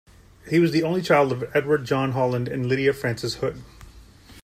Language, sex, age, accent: English, male, 40-49, United States English